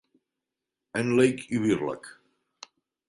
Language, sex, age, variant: Catalan, male, 50-59, Central